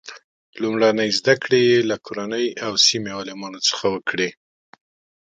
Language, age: Pashto, 50-59